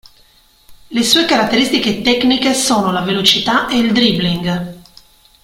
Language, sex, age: Italian, female, 40-49